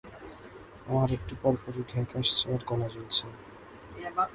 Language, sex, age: Bengali, male, 19-29